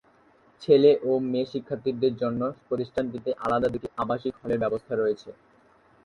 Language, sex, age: Bengali, male, under 19